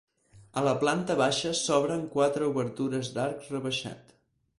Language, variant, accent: Catalan, Central, central